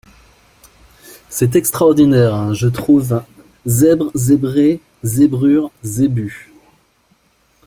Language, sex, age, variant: French, male, 30-39, Français de métropole